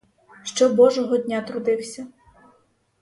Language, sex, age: Ukrainian, female, 19-29